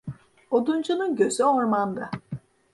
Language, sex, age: Turkish, female, 50-59